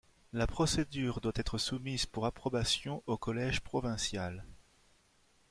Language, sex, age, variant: French, male, 30-39, Français de métropole